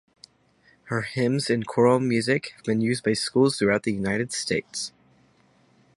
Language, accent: English, United States English